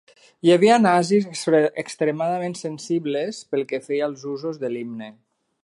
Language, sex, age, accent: Catalan, male, 40-49, valencià